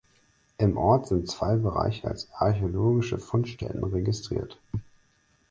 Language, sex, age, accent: German, male, 19-29, Deutschland Deutsch